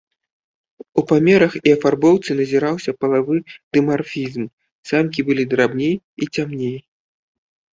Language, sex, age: Belarusian, male, 30-39